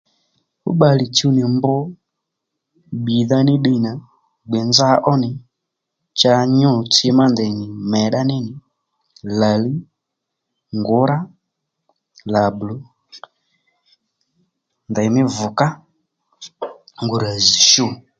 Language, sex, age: Lendu, male, 30-39